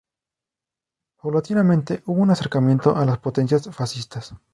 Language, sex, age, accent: Spanish, male, 19-29, México